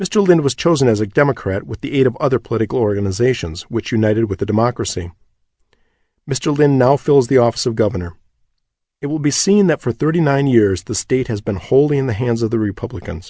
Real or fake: real